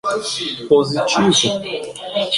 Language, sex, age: Portuguese, male, 40-49